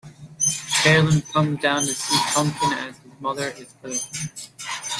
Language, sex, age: English, male, 19-29